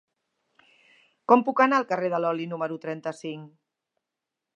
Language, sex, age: Catalan, female, 50-59